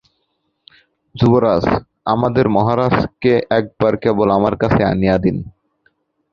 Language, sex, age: Bengali, male, 19-29